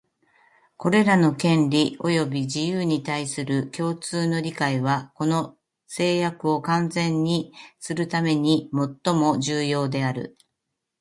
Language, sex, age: Japanese, female, 60-69